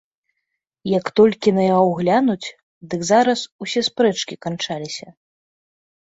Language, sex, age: Belarusian, female, 30-39